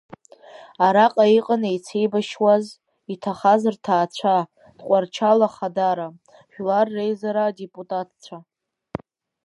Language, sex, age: Abkhazian, female, under 19